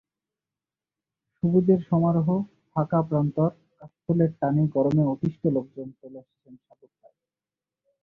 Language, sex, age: Bengali, male, 19-29